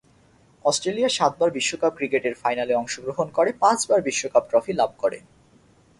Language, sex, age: Bengali, male, under 19